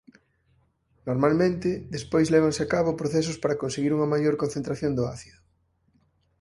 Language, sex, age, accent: Galician, male, 30-39, Normativo (estándar)